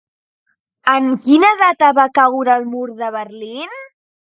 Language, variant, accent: Catalan, Central, central; septentrional